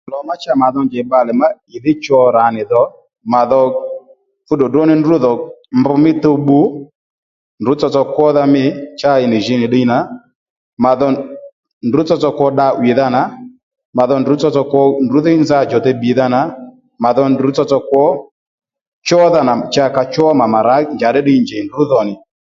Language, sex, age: Lendu, male, 30-39